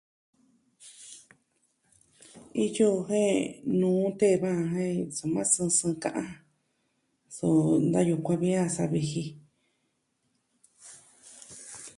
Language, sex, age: Southwestern Tlaxiaco Mixtec, female, 40-49